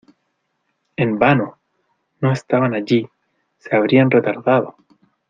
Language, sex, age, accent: Spanish, male, 19-29, Chileno: Chile, Cuyo